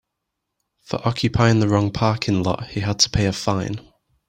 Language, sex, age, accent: English, male, 19-29, England English